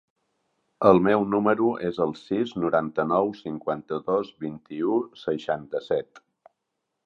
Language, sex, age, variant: Catalan, male, 50-59, Central